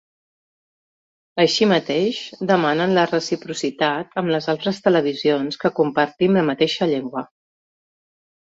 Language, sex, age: Catalan, female, 40-49